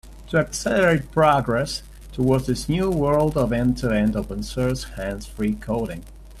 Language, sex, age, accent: English, male, 30-39, United States English